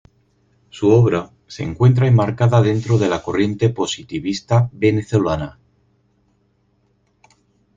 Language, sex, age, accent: Spanish, male, 50-59, España: Norte peninsular (Asturias, Castilla y León, Cantabria, País Vasco, Navarra, Aragón, La Rioja, Guadalajara, Cuenca)